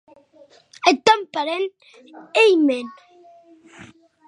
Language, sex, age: Occitan, female, 30-39